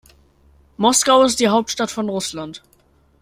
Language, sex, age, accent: German, male, under 19, Deutschland Deutsch